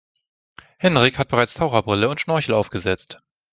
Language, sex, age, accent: German, male, 30-39, Deutschland Deutsch